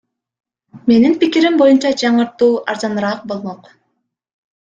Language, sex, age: Kyrgyz, female, 19-29